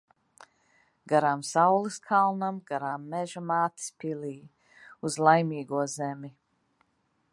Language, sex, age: Latvian, female, 50-59